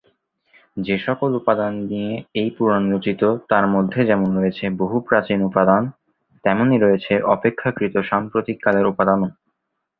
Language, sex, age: Bengali, male, 19-29